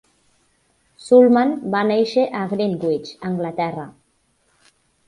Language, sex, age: Catalan, female, 30-39